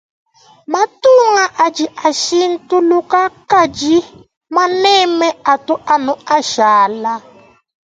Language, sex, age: Luba-Lulua, female, 19-29